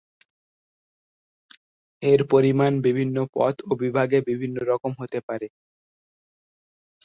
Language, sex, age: Bengali, male, 19-29